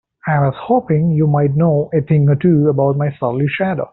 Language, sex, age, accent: English, male, 19-29, India and South Asia (India, Pakistan, Sri Lanka)